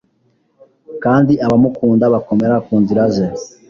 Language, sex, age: Kinyarwanda, male, 19-29